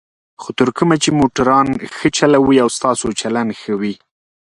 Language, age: Pashto, 19-29